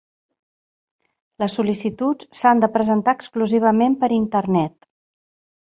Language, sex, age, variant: Catalan, female, 50-59, Central